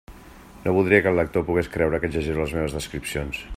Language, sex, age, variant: Catalan, male, 40-49, Central